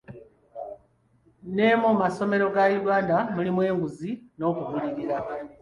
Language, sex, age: Ganda, male, 19-29